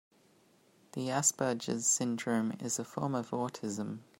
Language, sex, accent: English, female, Australian English